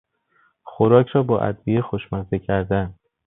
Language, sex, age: Persian, male, 19-29